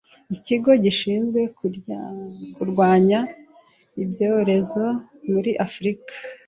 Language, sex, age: Kinyarwanda, female, 19-29